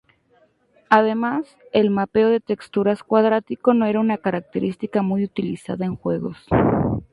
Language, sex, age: Spanish, female, 19-29